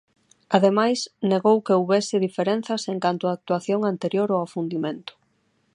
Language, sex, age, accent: Galician, female, 30-39, Normativo (estándar); Neofalante